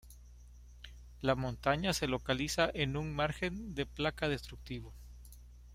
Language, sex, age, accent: Spanish, male, 30-39, México